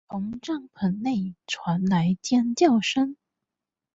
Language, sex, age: Chinese, female, 19-29